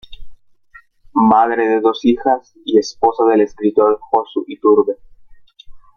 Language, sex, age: Spanish, female, 19-29